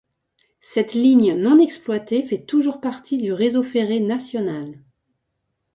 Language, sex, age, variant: French, female, 40-49, Français de métropole